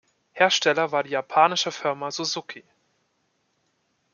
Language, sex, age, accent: German, male, 19-29, Deutschland Deutsch